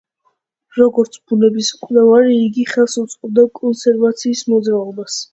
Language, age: Georgian, under 19